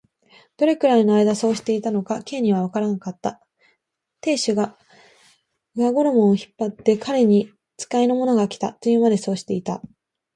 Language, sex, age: Japanese, female, 19-29